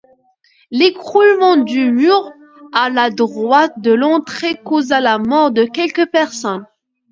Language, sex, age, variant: French, female, under 19, Français de métropole